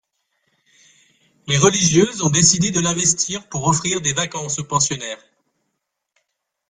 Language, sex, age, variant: French, male, 40-49, Français de métropole